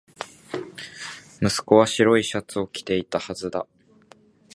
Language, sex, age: Japanese, male, 19-29